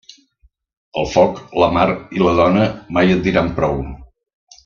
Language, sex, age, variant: Catalan, male, 70-79, Central